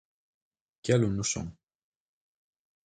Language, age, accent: Galician, under 19, Atlántico (seseo e gheada)